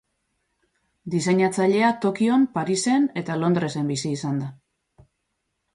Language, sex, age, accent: Basque, female, 40-49, Mendebalekoa (Araba, Bizkaia, Gipuzkoako mendebaleko herri batzuk)